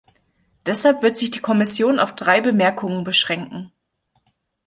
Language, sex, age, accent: German, female, 19-29, Deutschland Deutsch